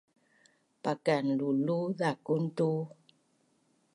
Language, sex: Bunun, female